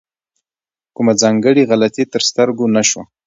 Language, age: Pashto, 19-29